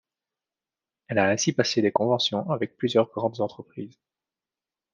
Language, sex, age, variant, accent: French, male, 30-39, Français d'Europe, Français de Belgique